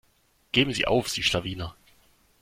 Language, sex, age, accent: German, male, 19-29, Deutschland Deutsch